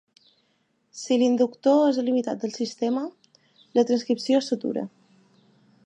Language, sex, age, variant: Catalan, female, 19-29, Balear